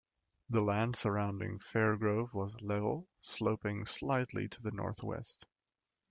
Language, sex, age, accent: English, male, 19-29, United States English